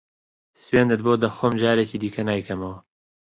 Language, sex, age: Central Kurdish, male, 30-39